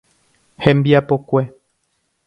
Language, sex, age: Guarani, male, 30-39